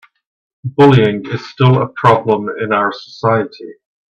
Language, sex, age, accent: English, male, 50-59, Canadian English